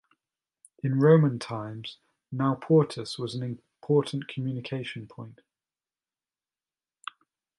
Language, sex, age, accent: English, male, 40-49, England English